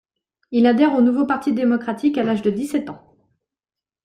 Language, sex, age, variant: French, female, 30-39, Français de métropole